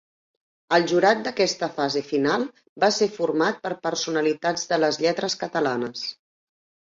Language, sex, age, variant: Catalan, female, 50-59, Central